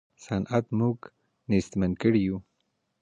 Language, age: Pashto, 19-29